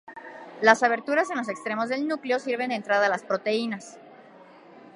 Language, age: Spanish, 19-29